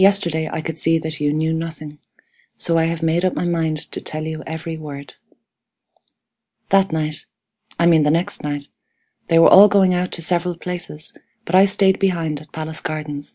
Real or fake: real